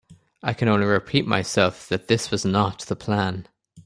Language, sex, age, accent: English, male, 19-29, Irish English